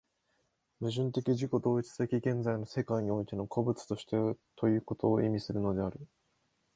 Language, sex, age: Japanese, male, 19-29